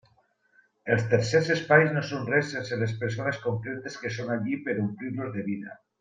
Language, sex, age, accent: Catalan, male, 40-49, valencià